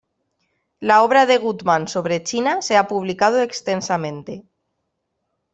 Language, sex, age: Spanish, female, 19-29